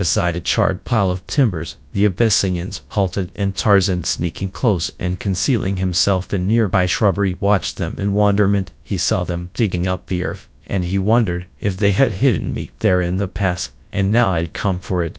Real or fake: fake